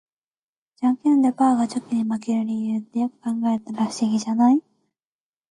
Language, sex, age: Japanese, female, 19-29